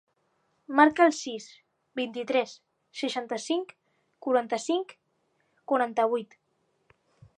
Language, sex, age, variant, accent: Catalan, male, under 19, Central, central